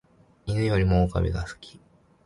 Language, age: Japanese, 19-29